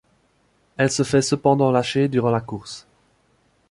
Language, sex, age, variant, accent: French, male, 19-29, Français d'Europe, Français de Belgique